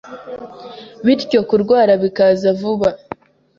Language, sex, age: Kinyarwanda, female, 19-29